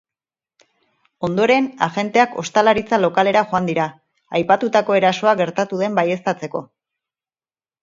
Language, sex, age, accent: Basque, female, 40-49, Erdialdekoa edo Nafarra (Gipuzkoa, Nafarroa)